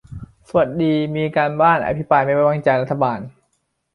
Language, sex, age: Thai, male, 19-29